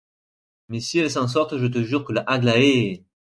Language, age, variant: French, 30-39, Français de métropole